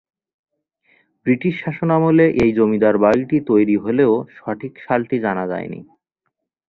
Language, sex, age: Bengali, male, 19-29